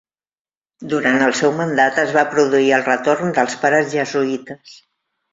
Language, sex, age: Catalan, female, 60-69